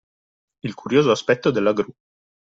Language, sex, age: Italian, male, 30-39